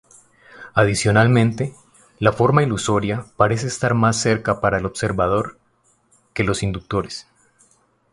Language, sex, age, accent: Spanish, male, 19-29, Caribe: Cuba, Venezuela, Puerto Rico, República Dominicana, Panamá, Colombia caribeña, México caribeño, Costa del golfo de México